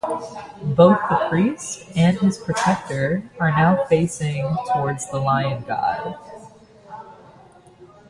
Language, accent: English, United States English